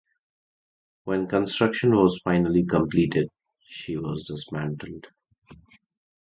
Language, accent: English, India and South Asia (India, Pakistan, Sri Lanka)